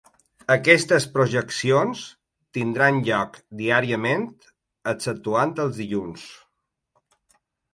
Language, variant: Catalan, Balear